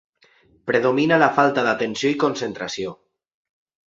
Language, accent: Catalan, valencià